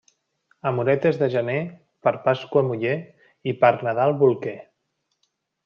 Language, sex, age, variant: Catalan, male, 30-39, Central